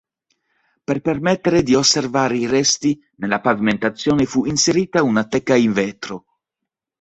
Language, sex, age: Italian, male, 30-39